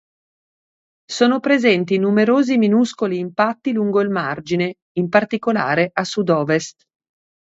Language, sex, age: Italian, female, 40-49